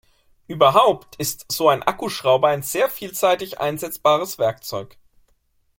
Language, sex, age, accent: German, male, 19-29, Deutschland Deutsch